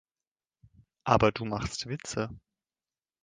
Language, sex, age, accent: German, male, 19-29, Deutschland Deutsch